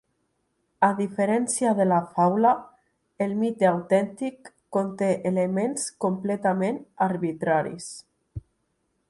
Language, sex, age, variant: Catalan, female, 19-29, Nord-Occidental